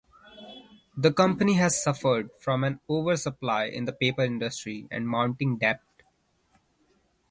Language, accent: English, India and South Asia (India, Pakistan, Sri Lanka)